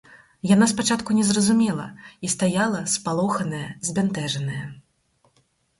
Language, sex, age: Belarusian, female, 30-39